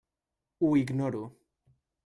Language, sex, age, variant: Catalan, male, 19-29, Central